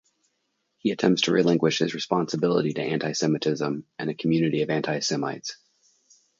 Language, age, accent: English, 40-49, United States English